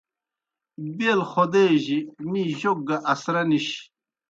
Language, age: Kohistani Shina, 60-69